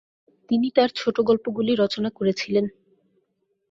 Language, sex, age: Bengali, female, 19-29